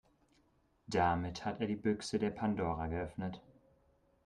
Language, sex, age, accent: German, male, 19-29, Deutschland Deutsch